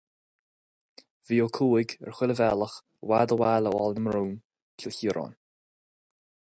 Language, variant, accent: Irish, Gaeilge Chonnacht, Cainteoir líofa, ní ó dhúchas